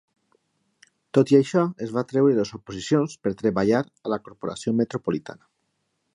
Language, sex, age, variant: Catalan, male, 40-49, Valencià meridional